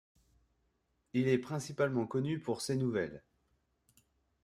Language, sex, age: French, male, 30-39